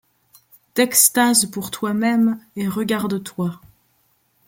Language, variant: French, Français de métropole